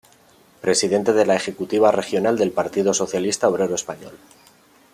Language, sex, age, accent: Spanish, male, 30-39, España: Norte peninsular (Asturias, Castilla y León, Cantabria, País Vasco, Navarra, Aragón, La Rioja, Guadalajara, Cuenca)